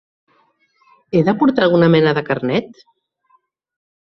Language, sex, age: Catalan, female, 30-39